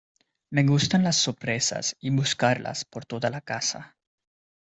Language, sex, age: Spanish, male, 19-29